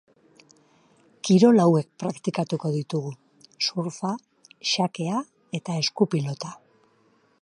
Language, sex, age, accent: Basque, female, 50-59, Mendebalekoa (Araba, Bizkaia, Gipuzkoako mendebaleko herri batzuk)